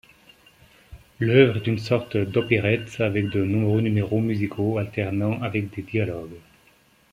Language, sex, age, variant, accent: French, male, 30-39, Français d'Europe, Français de Belgique